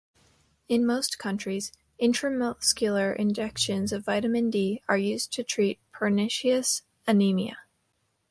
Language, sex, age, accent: English, female, under 19, United States English